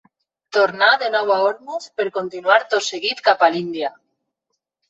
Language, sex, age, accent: Catalan, female, 30-39, valencià